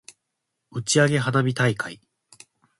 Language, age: Japanese, 19-29